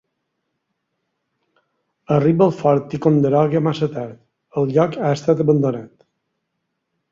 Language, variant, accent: Catalan, Balear, balear